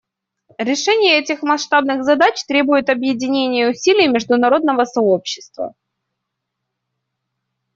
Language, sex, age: Russian, female, 19-29